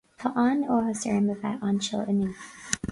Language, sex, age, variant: Irish, female, 19-29, Gaeilge na Mumhan